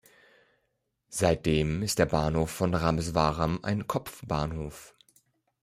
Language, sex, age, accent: German, male, 30-39, Deutschland Deutsch